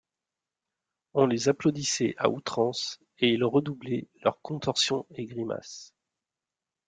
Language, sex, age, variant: French, male, 40-49, Français de métropole